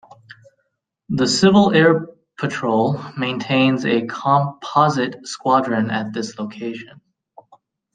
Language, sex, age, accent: English, male, 30-39, United States English